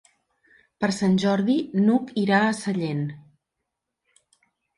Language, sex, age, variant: Catalan, female, 50-59, Central